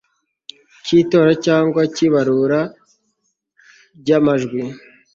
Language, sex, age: Kinyarwanda, male, 19-29